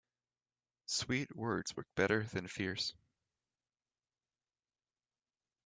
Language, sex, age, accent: English, male, 19-29, United States English